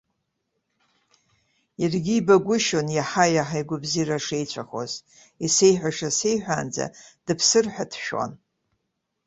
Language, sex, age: Abkhazian, female, 60-69